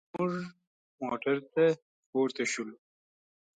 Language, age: Pashto, 19-29